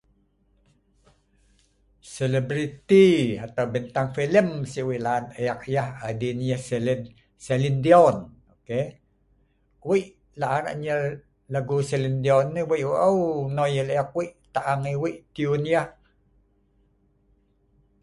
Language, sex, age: Sa'ban, male, 50-59